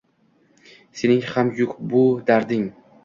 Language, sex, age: Uzbek, male, under 19